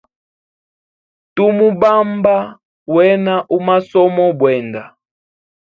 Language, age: Hemba, 19-29